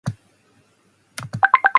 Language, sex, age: English, female, 19-29